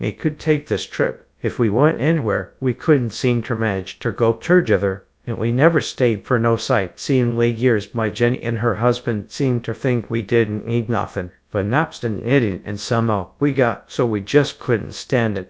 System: TTS, GradTTS